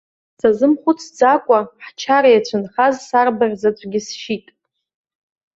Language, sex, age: Abkhazian, female, 40-49